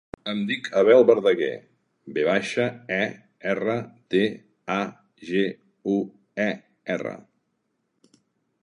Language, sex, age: Catalan, male, 40-49